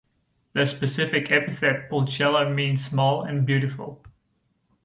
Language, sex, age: English, male, 19-29